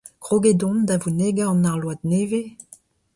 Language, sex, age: Breton, female, 50-59